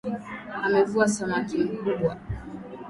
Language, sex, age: Swahili, female, 19-29